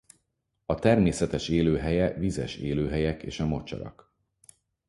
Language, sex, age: Hungarian, male, 40-49